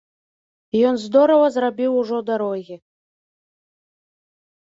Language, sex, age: Belarusian, female, 19-29